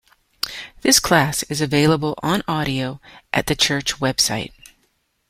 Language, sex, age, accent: English, female, 50-59, Canadian English